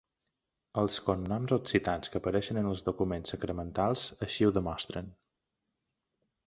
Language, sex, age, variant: Catalan, male, 40-49, Balear